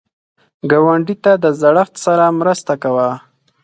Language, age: Pashto, 19-29